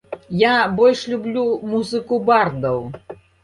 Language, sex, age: Belarusian, female, 60-69